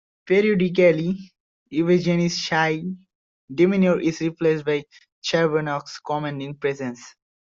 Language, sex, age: English, male, under 19